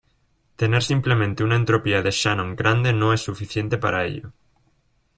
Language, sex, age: Spanish, male, 19-29